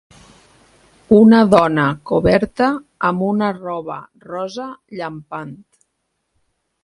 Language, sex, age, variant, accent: Catalan, female, 40-49, Tortosí, valencià